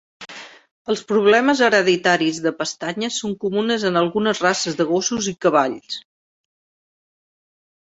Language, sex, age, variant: Catalan, female, 50-59, Central